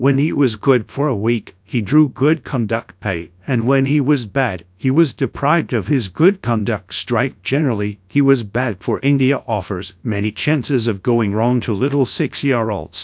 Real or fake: fake